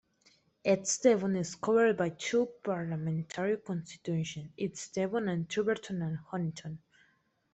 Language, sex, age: English, female, 19-29